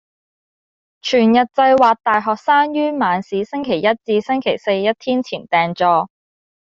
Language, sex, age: Cantonese, female, under 19